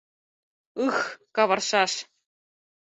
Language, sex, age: Mari, female, 19-29